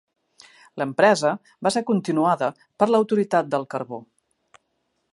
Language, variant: Catalan, Central